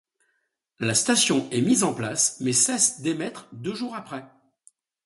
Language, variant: French, Français de métropole